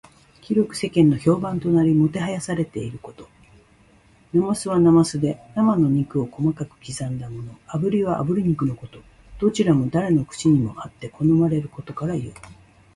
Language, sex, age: Japanese, female, 60-69